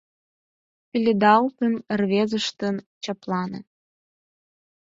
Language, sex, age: Mari, female, under 19